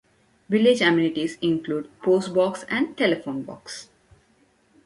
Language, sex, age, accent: English, female, 19-29, India and South Asia (India, Pakistan, Sri Lanka)